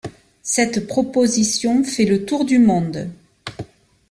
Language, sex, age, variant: French, female, 50-59, Français de métropole